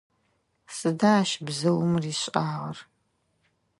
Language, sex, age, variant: Adyghe, female, 30-39, Адыгабзэ (Кирил, пстэумэ зэдыряе)